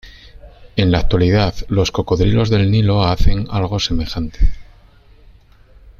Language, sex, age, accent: Spanish, male, 50-59, España: Norte peninsular (Asturias, Castilla y León, Cantabria, País Vasco, Navarra, Aragón, La Rioja, Guadalajara, Cuenca)